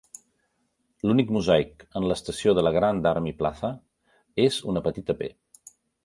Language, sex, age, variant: Catalan, male, 50-59, Central